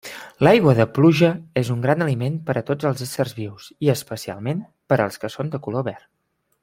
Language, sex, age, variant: Catalan, male, 30-39, Central